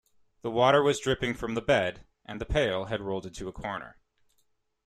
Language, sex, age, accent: English, male, 19-29, Canadian English